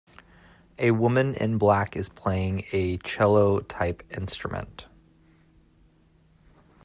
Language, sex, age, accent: English, male, 19-29, United States English